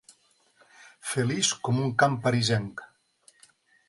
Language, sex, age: Catalan, male, 60-69